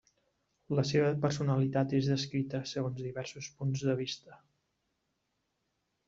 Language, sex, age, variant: Catalan, male, 30-39, Central